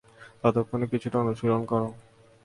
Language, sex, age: Bengali, male, 19-29